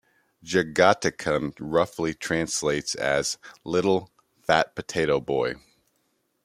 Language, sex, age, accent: English, male, 30-39, United States English